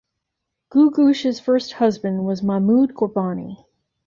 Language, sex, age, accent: English, female, 50-59, United States English